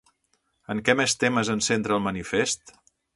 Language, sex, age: Catalan, male, 50-59